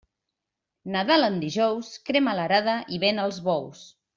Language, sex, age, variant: Catalan, female, 50-59, Central